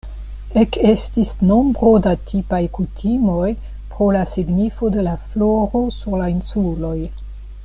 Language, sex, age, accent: Esperanto, female, 60-69, Internacia